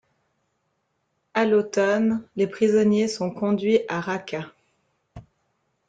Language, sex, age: French, female, 30-39